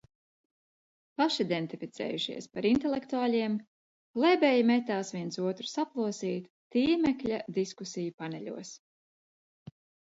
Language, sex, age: Latvian, female, 40-49